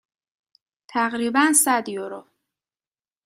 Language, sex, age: Persian, female, 19-29